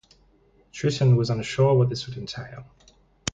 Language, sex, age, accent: English, male, 19-29, Australian English